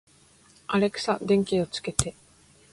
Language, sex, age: Japanese, female, 19-29